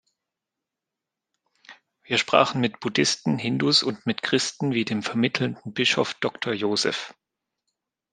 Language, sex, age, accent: German, male, 30-39, Deutschland Deutsch